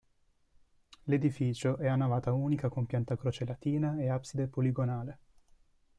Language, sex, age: Italian, male, 19-29